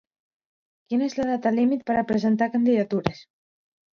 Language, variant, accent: Catalan, Central, central